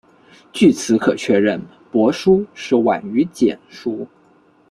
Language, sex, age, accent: Chinese, male, 19-29, 出生地：广东省